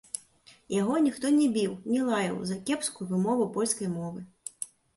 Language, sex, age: Belarusian, female, 30-39